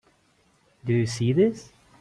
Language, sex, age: English, male, 19-29